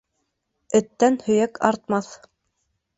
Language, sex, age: Bashkir, female, 19-29